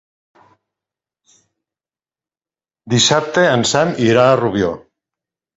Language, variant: Catalan, Nord-Occidental